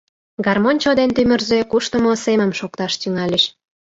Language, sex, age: Mari, female, 19-29